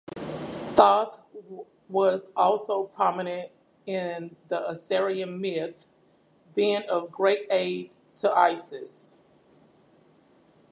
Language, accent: English, United States English